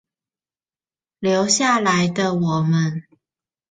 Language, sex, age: Chinese, female, 30-39